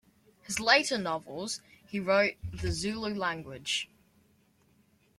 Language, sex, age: English, male, under 19